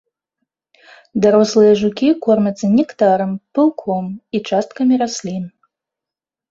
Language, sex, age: Belarusian, female, 30-39